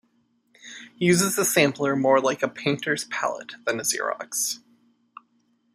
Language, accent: English, United States English